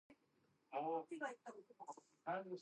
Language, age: English, 19-29